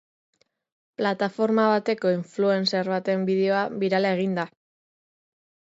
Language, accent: Basque, Erdialdekoa edo Nafarra (Gipuzkoa, Nafarroa)